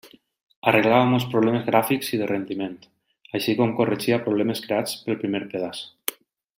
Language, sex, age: Catalan, male, 30-39